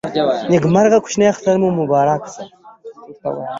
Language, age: Pashto, 19-29